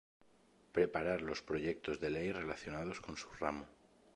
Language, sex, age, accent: Spanish, male, 30-39, España: Sur peninsular (Andalucia, Extremadura, Murcia)